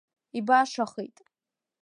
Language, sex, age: Abkhazian, female, under 19